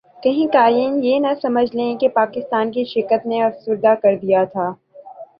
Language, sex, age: Urdu, male, 19-29